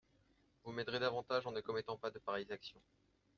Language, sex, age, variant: French, male, 30-39, Français de métropole